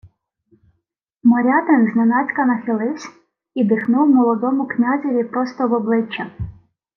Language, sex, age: Ukrainian, female, 19-29